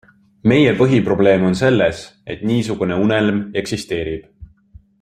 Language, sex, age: Estonian, male, 19-29